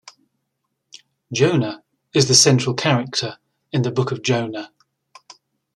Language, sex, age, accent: English, male, 50-59, England English